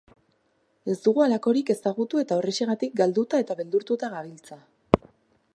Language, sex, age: Basque, female, 19-29